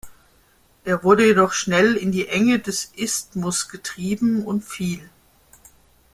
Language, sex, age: German, male, 50-59